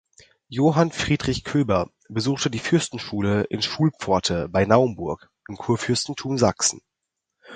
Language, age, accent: German, under 19, Deutschland Deutsch